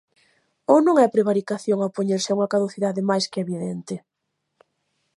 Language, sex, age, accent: Galician, female, 30-39, Central (gheada); Normativo (estándar)